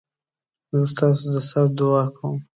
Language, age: Pashto, 19-29